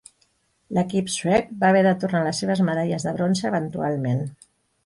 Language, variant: Catalan, Central